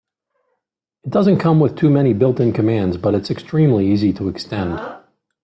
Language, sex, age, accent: English, male, 50-59, United States English